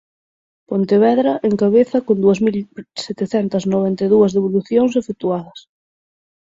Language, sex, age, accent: Galician, female, 19-29, Atlántico (seseo e gheada); Normativo (estándar)